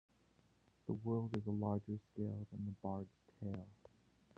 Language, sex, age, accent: English, male, 30-39, United States English